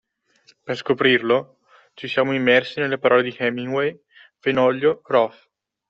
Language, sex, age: Italian, male, 19-29